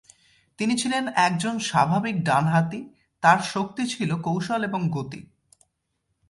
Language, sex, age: Bengali, male, 19-29